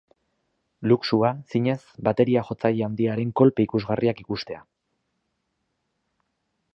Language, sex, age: Basque, male, 30-39